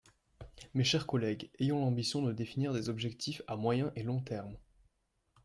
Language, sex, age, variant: French, male, 19-29, Français de métropole